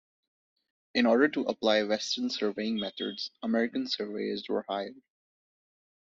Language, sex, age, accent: English, male, 19-29, United States English